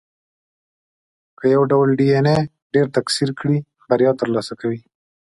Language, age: Pashto, 30-39